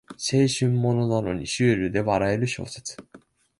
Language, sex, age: Japanese, male, 19-29